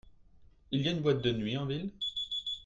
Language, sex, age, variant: French, male, 30-39, Français de métropole